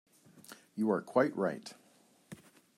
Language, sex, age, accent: English, male, 60-69, Canadian English